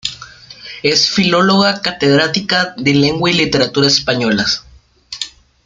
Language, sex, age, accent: Spanish, male, under 19, México